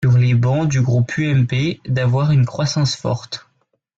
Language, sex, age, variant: French, male, 19-29, Français de métropole